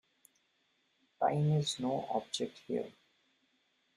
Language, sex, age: English, male, 19-29